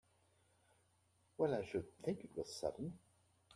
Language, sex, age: English, male, 40-49